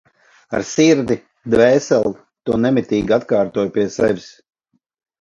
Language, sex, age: Latvian, male, 40-49